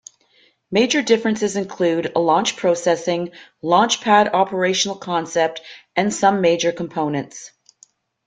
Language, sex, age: English, female, 50-59